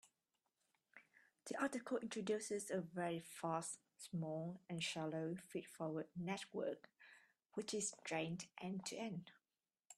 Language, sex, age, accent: English, female, 19-29, England English